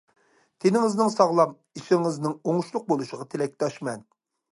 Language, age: Uyghur, 30-39